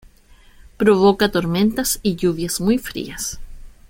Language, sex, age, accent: Spanish, female, 19-29, Chileno: Chile, Cuyo